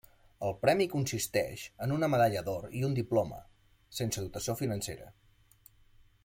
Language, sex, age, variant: Catalan, male, 40-49, Central